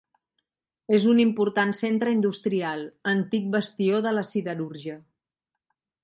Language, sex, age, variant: Catalan, female, 60-69, Central